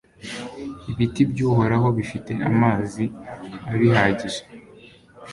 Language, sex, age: Kinyarwanda, male, 19-29